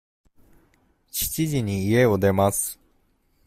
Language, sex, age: Japanese, male, 19-29